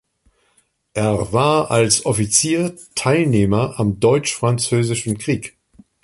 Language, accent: German, Deutschland Deutsch